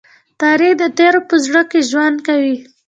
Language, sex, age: Pashto, female, under 19